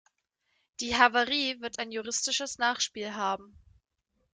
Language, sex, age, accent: German, female, 19-29, Deutschland Deutsch